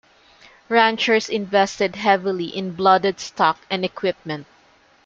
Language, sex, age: English, female, 50-59